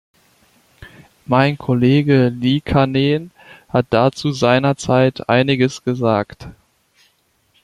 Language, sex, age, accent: German, male, 19-29, Deutschland Deutsch